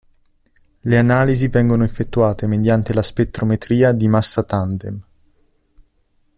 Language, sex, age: Italian, male, under 19